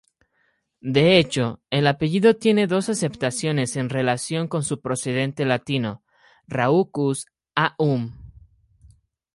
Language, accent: Spanish, México